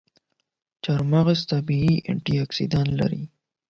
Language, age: Pashto, 19-29